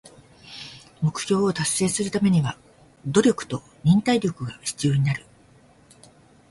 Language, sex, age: Japanese, female, 60-69